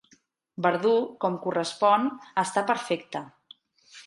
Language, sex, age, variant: Catalan, female, 30-39, Central